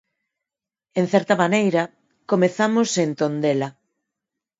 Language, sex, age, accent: Galician, female, 40-49, Neofalante